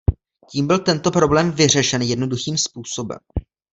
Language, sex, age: Czech, male, 19-29